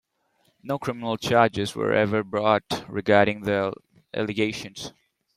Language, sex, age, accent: English, male, 19-29, India and South Asia (India, Pakistan, Sri Lanka)